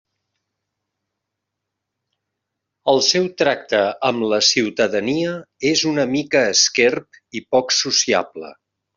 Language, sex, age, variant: Catalan, male, 50-59, Central